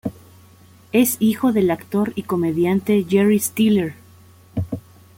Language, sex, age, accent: Spanish, female, 30-39, México